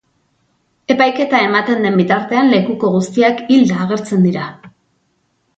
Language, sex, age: Basque, female, 40-49